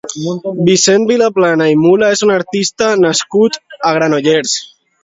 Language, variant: Catalan, Alacantí